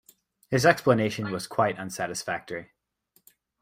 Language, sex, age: English, male, 19-29